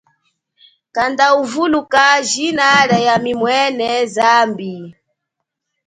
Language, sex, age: Chokwe, female, 30-39